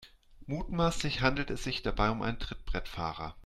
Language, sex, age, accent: German, male, 40-49, Deutschland Deutsch